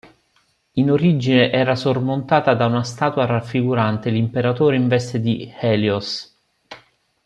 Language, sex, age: Italian, male, 40-49